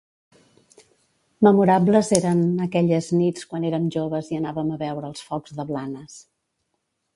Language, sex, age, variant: Catalan, female, 50-59, Central